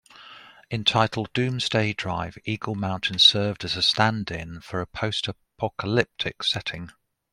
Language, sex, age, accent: English, male, 50-59, England English